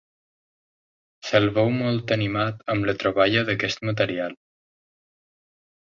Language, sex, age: Catalan, male, under 19